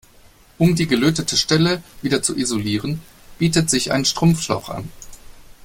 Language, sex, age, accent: German, male, 40-49, Deutschland Deutsch